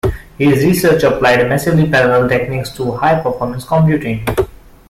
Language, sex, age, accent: English, male, 19-29, India and South Asia (India, Pakistan, Sri Lanka)